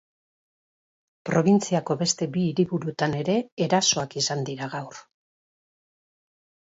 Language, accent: Basque, Erdialdekoa edo Nafarra (Gipuzkoa, Nafarroa)